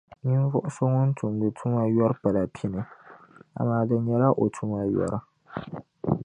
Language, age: Dagbani, 19-29